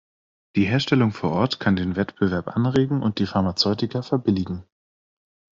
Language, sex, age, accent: German, male, 19-29, Deutschland Deutsch